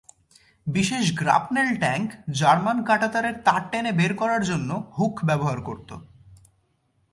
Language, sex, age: Bengali, male, 19-29